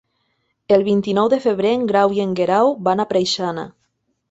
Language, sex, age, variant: Catalan, female, 19-29, Nord-Occidental